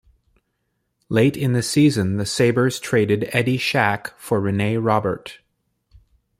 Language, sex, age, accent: English, male, 19-29, United States English